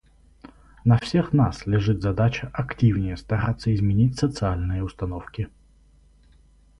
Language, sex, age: Russian, male, 19-29